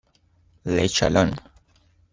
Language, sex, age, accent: Spanish, male, under 19, Andino-Pacífico: Colombia, Perú, Ecuador, oeste de Bolivia y Venezuela andina